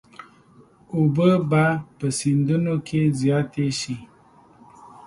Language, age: Pashto, 40-49